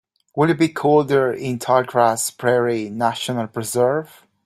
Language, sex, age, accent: English, male, 30-39, Irish English